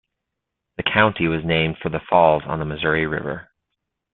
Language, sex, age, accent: English, male, 30-39, United States English